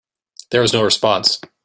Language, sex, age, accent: English, male, 19-29, United States English